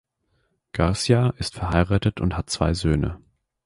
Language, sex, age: German, male, 19-29